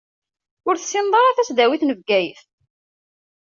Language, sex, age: Kabyle, female, 19-29